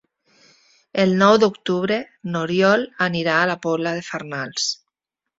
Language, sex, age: Catalan, female, 40-49